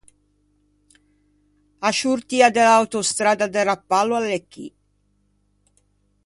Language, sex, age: Ligurian, female, 60-69